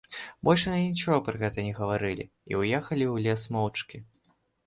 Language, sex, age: Belarusian, male, under 19